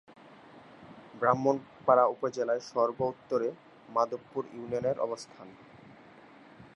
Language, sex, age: Bengali, male, 19-29